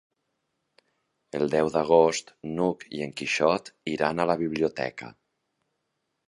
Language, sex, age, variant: Catalan, male, 40-49, Nord-Occidental